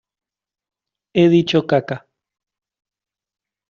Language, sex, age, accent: Spanish, male, 30-39, Rioplatense: Argentina, Uruguay, este de Bolivia, Paraguay